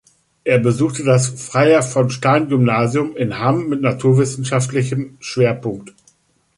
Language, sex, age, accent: German, male, 50-59, Deutschland Deutsch